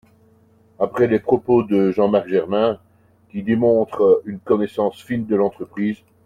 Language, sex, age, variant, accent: French, male, 50-59, Français d'Europe, Français de Belgique